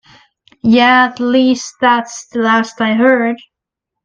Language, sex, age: English, female, under 19